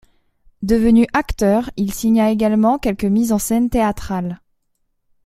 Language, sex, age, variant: French, female, 19-29, Français de métropole